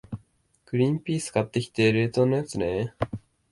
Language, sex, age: Japanese, male, 19-29